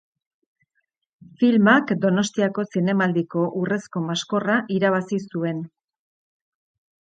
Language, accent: Basque, Erdialdekoa edo Nafarra (Gipuzkoa, Nafarroa)